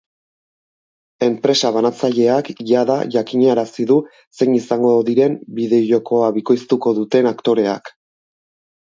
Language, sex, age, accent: Basque, male, 19-29, Erdialdekoa edo Nafarra (Gipuzkoa, Nafarroa)